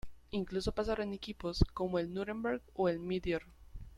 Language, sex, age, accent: Spanish, female, under 19, Andino-Pacífico: Colombia, Perú, Ecuador, oeste de Bolivia y Venezuela andina